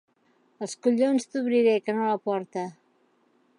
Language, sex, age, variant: Catalan, female, 40-49, Central